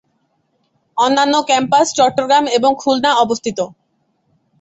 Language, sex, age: Bengali, female, under 19